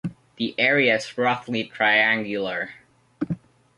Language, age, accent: English, under 19, United States English